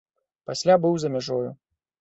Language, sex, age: Belarusian, male, 30-39